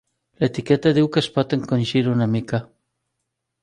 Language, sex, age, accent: Catalan, female, 40-49, valencià